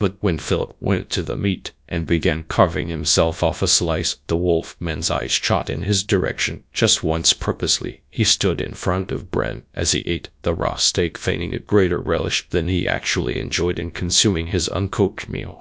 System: TTS, GradTTS